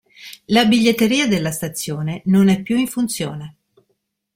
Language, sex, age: Italian, female, 50-59